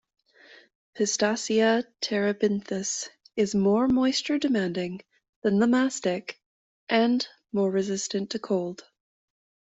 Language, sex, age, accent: English, female, 30-39, Canadian English